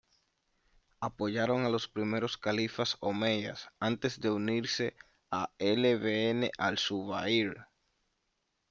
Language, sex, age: Spanish, male, 19-29